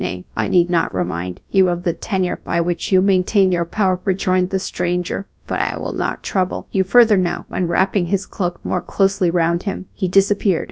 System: TTS, GradTTS